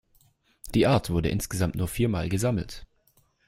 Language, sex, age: German, male, under 19